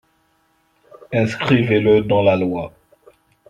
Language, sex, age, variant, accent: French, male, 40-49, Français des départements et régions d'outre-mer, Français de Guadeloupe